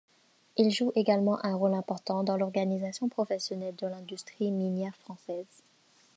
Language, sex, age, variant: French, female, under 19, Français de métropole